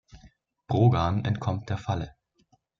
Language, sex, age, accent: German, male, 19-29, Deutschland Deutsch